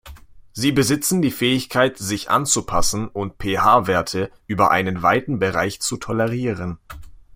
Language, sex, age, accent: German, male, 19-29, Deutschland Deutsch